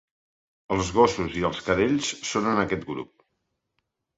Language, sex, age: Catalan, male, 50-59